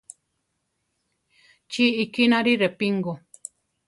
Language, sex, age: Central Tarahumara, female, 50-59